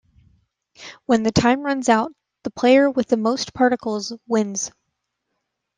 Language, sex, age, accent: English, female, 19-29, United States English